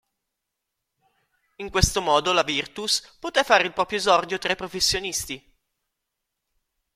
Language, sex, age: Italian, male, 30-39